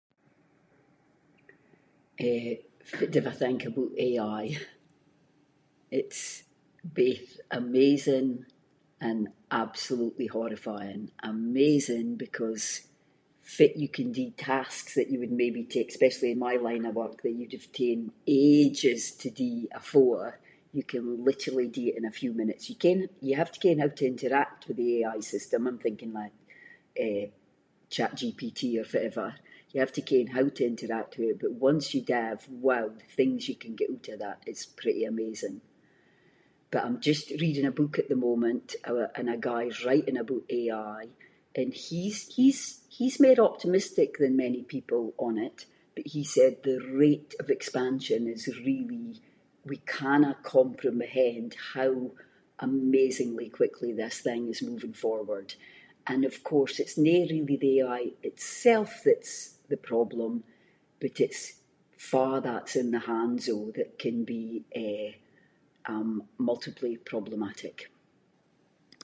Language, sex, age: Scots, female, 50-59